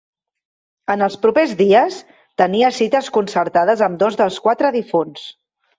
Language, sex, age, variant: Catalan, female, 30-39, Central